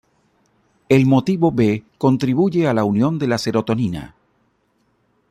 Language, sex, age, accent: Spanish, male, 50-59, América central